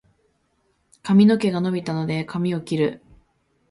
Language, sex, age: Japanese, female, 19-29